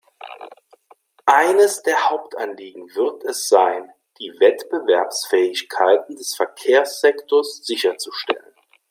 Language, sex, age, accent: German, male, 30-39, Deutschland Deutsch